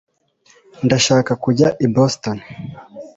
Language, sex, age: Kinyarwanda, male, 19-29